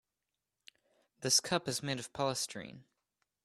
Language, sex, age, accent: English, male, under 19, United States English